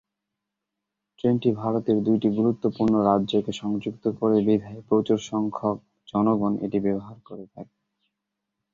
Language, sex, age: Bengali, male, 19-29